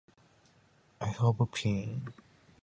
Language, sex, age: Japanese, male, 19-29